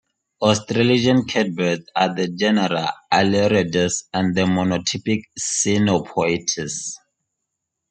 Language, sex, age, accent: English, male, 19-29, Southern African (South Africa, Zimbabwe, Namibia)